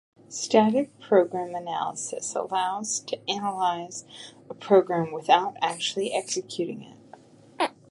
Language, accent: English, United States English